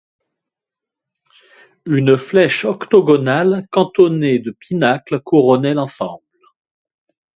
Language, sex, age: French, male, 50-59